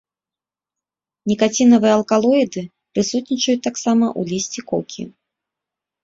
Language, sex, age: Belarusian, female, 40-49